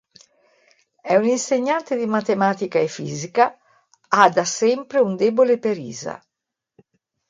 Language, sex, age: Italian, female, 60-69